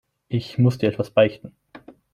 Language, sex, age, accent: German, male, 19-29, Deutschland Deutsch